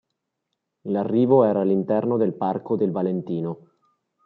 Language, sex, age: Italian, male, 30-39